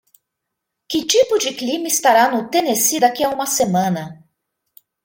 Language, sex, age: Portuguese, female, 50-59